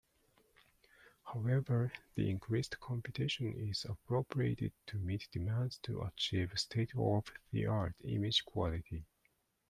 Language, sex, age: English, male, 40-49